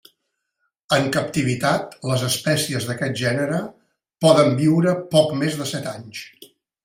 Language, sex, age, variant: Catalan, male, 60-69, Central